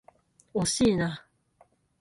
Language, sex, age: Japanese, female, 19-29